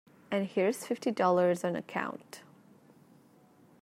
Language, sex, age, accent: English, female, 19-29, Australian English